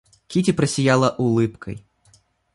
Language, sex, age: Russian, male, under 19